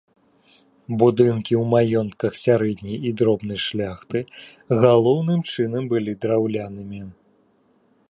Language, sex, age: Belarusian, male, 40-49